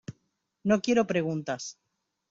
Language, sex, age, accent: Spanish, female, 40-49, Rioplatense: Argentina, Uruguay, este de Bolivia, Paraguay